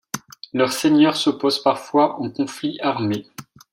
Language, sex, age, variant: French, male, 40-49, Français de métropole